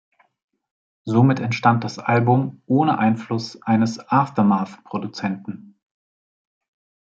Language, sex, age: German, male, 40-49